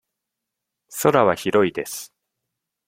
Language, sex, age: Japanese, male, 50-59